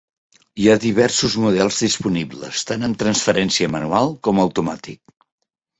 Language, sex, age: Catalan, male, 70-79